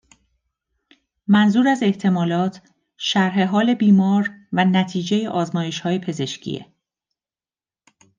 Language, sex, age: Persian, female, 40-49